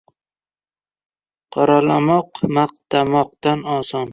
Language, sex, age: Uzbek, male, 19-29